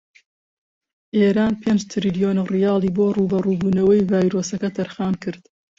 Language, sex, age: Central Kurdish, female, 50-59